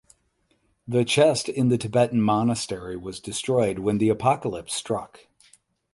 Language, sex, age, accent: English, male, 40-49, United States English; Midwestern